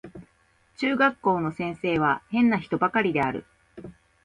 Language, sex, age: Japanese, female, 30-39